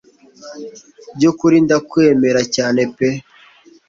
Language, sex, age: Kinyarwanda, male, 40-49